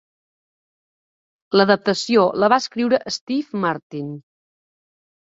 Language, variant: Catalan, Septentrional